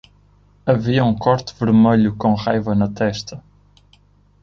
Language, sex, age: Portuguese, male, 19-29